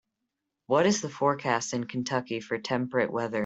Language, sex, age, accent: English, male, under 19, United States English